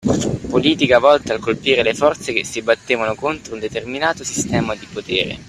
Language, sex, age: Italian, male, 19-29